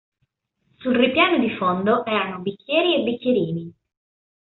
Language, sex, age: Italian, female, 19-29